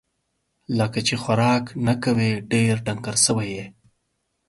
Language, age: Pashto, 19-29